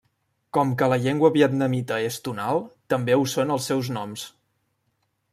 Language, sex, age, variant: Catalan, male, 19-29, Central